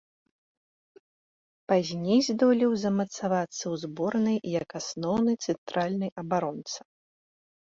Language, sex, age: Belarusian, female, 40-49